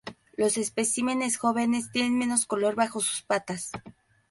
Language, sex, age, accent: Spanish, female, 19-29, México